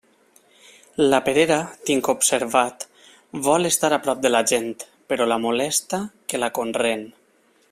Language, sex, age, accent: Catalan, male, 19-29, valencià